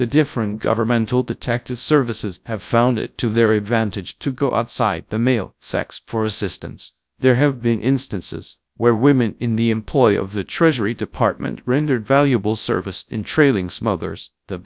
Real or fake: fake